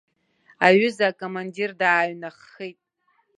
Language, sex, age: Abkhazian, female, 40-49